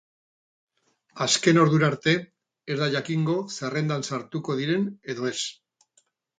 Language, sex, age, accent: Basque, male, 60-69, Erdialdekoa edo Nafarra (Gipuzkoa, Nafarroa)